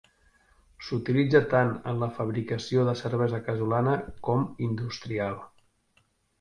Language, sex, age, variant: Catalan, male, 50-59, Central